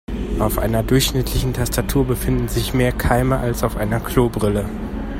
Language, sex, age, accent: German, male, 30-39, Deutschland Deutsch